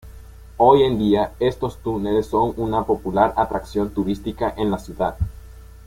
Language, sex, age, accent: Spanish, male, under 19, Caribe: Cuba, Venezuela, Puerto Rico, República Dominicana, Panamá, Colombia caribeña, México caribeño, Costa del golfo de México